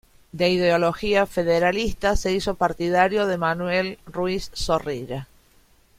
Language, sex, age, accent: Spanish, female, 50-59, Rioplatense: Argentina, Uruguay, este de Bolivia, Paraguay